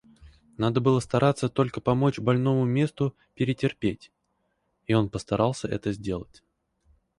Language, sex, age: Russian, male, 30-39